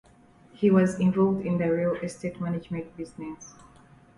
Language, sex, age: English, female, 19-29